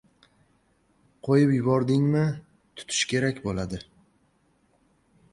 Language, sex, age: Uzbek, male, 19-29